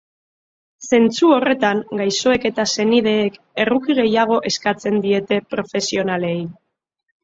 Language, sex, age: Basque, female, 30-39